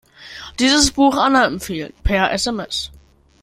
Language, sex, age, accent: German, male, under 19, Deutschland Deutsch